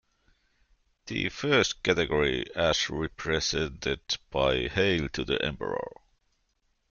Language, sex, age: English, male, 40-49